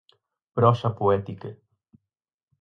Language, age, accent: Galician, 19-29, Atlántico (seseo e gheada)